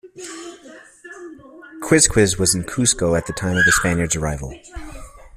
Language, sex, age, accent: English, male, 30-39, United States English